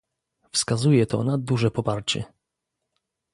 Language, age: Polish, 30-39